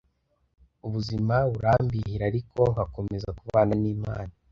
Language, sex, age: Kinyarwanda, male, under 19